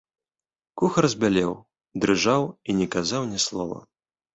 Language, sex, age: Belarusian, male, 19-29